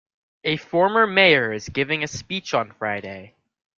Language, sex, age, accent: English, male, under 19, United States English